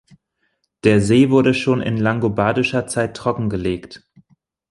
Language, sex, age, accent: German, male, 30-39, Deutschland Deutsch